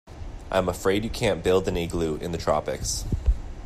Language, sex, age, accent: English, male, 19-29, Canadian English